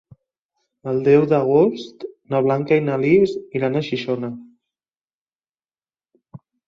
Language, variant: Catalan, Central